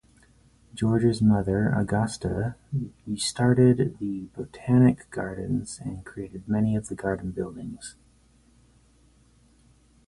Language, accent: English, United States English